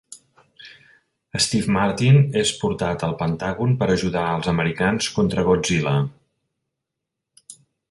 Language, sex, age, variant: Catalan, male, 50-59, Central